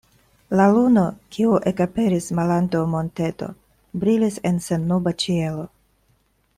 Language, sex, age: Esperanto, female, 30-39